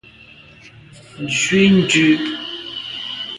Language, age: Medumba, 30-39